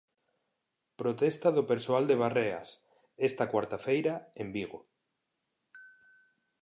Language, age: Galician, 40-49